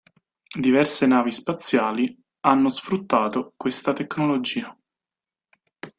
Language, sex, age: Italian, male, 30-39